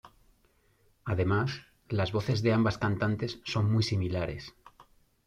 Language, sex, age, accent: Spanish, male, 40-49, España: Centro-Sur peninsular (Madrid, Toledo, Castilla-La Mancha)